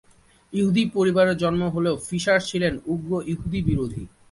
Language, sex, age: Bengali, male, 19-29